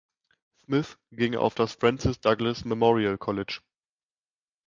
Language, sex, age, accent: German, male, 19-29, Deutschland Deutsch